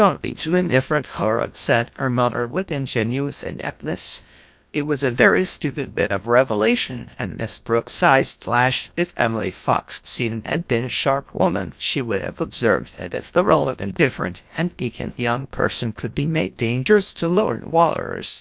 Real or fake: fake